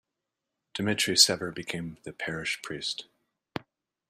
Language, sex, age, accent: English, male, 40-49, Canadian English